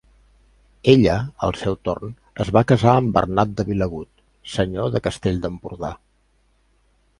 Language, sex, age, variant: Catalan, male, 50-59, Central